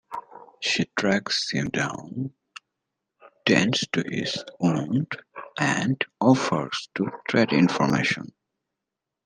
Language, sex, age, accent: English, male, 19-29, United States English